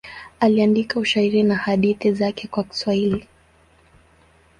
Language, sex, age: Swahili, female, 19-29